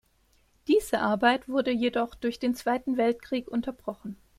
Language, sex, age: German, female, 30-39